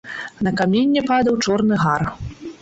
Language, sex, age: Belarusian, female, 19-29